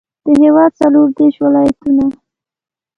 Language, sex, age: Pashto, female, 19-29